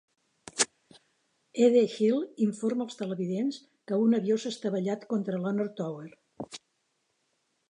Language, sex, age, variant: Catalan, female, 70-79, Central